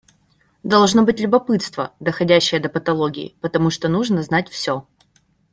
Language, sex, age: Russian, female, 19-29